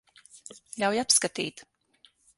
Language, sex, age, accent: Latvian, female, 30-39, Kurzeme